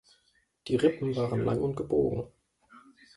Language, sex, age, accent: German, male, 19-29, Deutschland Deutsch